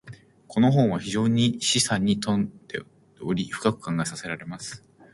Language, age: Japanese, 19-29